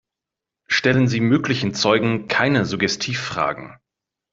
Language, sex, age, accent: German, male, 19-29, Deutschland Deutsch